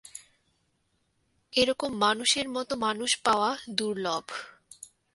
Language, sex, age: Bengali, female, 19-29